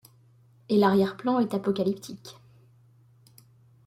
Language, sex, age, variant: French, female, 19-29, Français de métropole